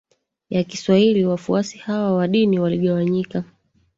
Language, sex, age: Swahili, female, 30-39